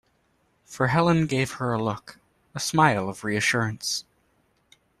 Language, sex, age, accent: English, male, 19-29, United States English